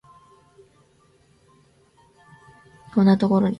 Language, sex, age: Japanese, female, under 19